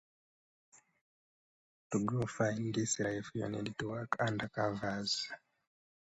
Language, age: English, 19-29